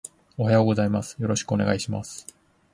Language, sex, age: Japanese, male, 40-49